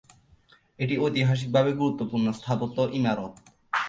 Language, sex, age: Bengali, male, 19-29